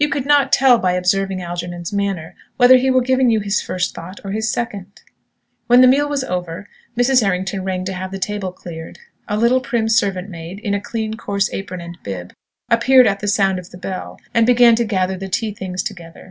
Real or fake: real